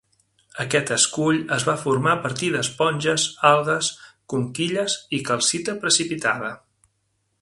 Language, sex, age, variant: Catalan, male, 40-49, Central